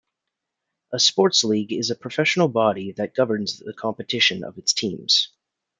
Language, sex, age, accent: English, male, 30-39, Canadian English